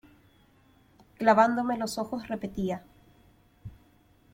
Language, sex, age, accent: Spanish, female, 19-29, Andino-Pacífico: Colombia, Perú, Ecuador, oeste de Bolivia y Venezuela andina